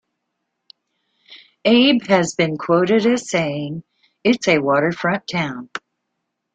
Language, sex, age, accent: English, female, 60-69, United States English